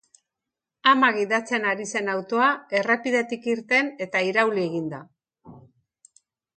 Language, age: Basque, 60-69